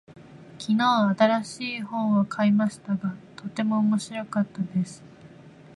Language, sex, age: Japanese, female, 19-29